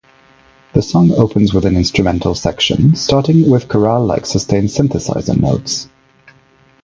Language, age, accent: English, 30-39, England English